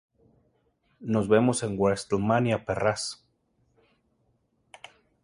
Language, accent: Spanish, México